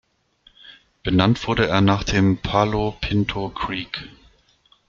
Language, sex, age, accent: German, male, 40-49, Deutschland Deutsch